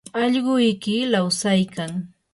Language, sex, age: Yanahuanca Pasco Quechua, female, 30-39